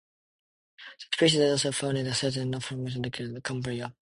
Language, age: English, 19-29